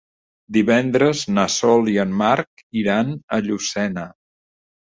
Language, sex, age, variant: Catalan, male, 60-69, Central